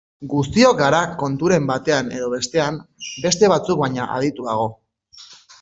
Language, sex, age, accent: Basque, male, 30-39, Erdialdekoa edo Nafarra (Gipuzkoa, Nafarroa)